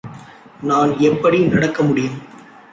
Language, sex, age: Tamil, male, 30-39